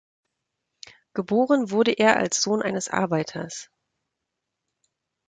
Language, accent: German, Deutschland Deutsch